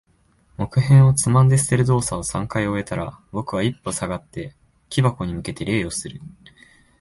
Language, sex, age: Japanese, male, 19-29